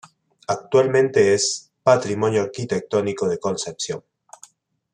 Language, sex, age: Spanish, male, 30-39